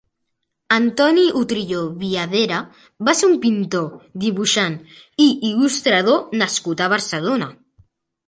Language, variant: Catalan, Central